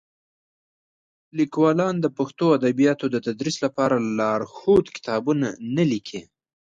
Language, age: Pashto, 19-29